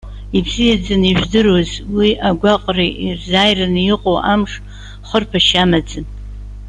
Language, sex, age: Abkhazian, female, 70-79